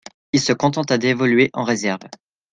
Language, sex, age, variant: French, male, under 19, Français de métropole